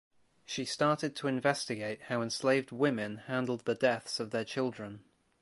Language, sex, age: English, male, 19-29